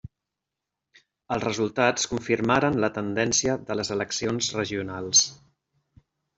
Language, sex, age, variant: Catalan, male, 40-49, Central